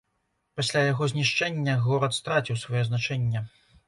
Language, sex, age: Belarusian, male, 30-39